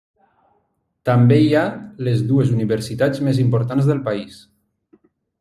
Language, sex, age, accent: Catalan, male, 30-39, valencià